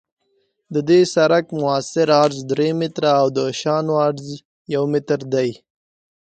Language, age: Pashto, 19-29